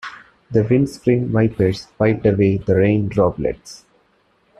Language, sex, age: English, male, 19-29